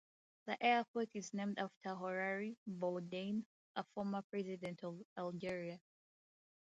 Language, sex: English, female